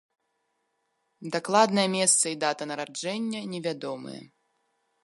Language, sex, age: Belarusian, female, 19-29